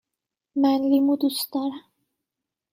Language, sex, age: Persian, female, 30-39